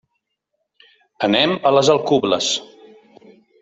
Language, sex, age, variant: Catalan, male, 50-59, Central